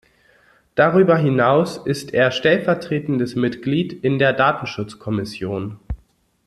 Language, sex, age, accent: German, male, 19-29, Deutschland Deutsch